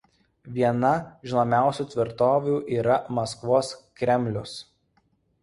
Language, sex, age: Lithuanian, male, 19-29